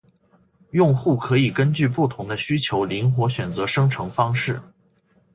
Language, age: Chinese, 19-29